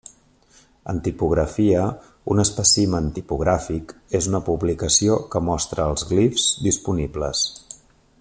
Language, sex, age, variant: Catalan, male, 40-49, Central